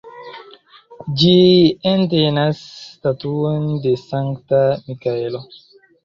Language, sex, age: Esperanto, male, 19-29